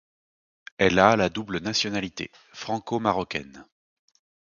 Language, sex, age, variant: French, male, 30-39, Français de métropole